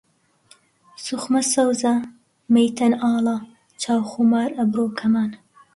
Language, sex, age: Central Kurdish, female, 19-29